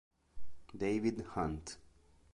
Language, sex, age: Italian, male, 19-29